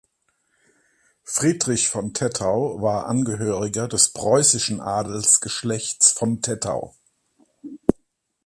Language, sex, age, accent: German, male, 60-69, Deutschland Deutsch